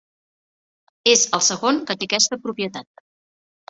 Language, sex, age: Catalan, female, 50-59